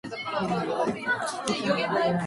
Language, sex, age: Japanese, female, 19-29